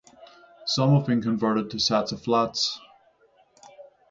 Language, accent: English, Northern Irish